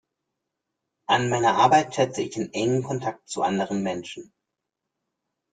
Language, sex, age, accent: German, male, 50-59, Deutschland Deutsch